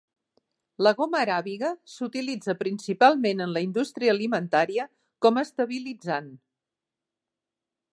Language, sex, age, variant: Catalan, female, 60-69, Central